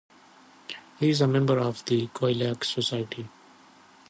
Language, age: English, 40-49